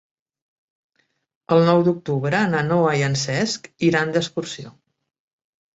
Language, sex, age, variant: Catalan, female, 50-59, Central